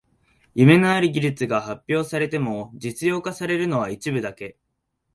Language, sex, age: Japanese, male, 19-29